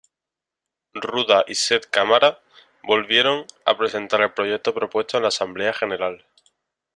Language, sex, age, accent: Spanish, male, under 19, España: Sur peninsular (Andalucia, Extremadura, Murcia)